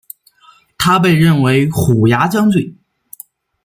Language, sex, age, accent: Chinese, male, 19-29, 出生地：山西省